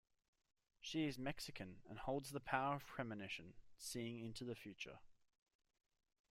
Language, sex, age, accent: English, male, 19-29, Australian English